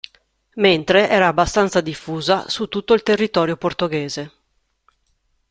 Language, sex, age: Italian, female, 30-39